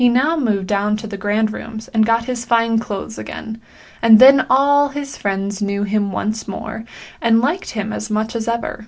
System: none